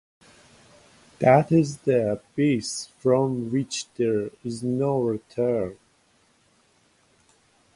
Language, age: English, 30-39